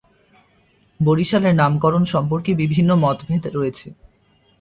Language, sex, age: Bengali, male, under 19